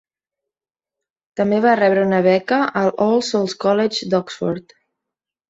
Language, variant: Catalan, Central